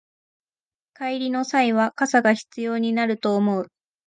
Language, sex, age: Japanese, female, 19-29